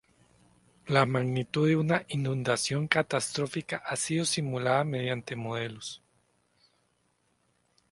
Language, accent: Spanish, América central